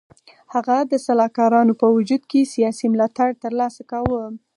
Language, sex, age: Pashto, female, under 19